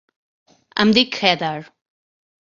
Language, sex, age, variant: Catalan, female, 50-59, Central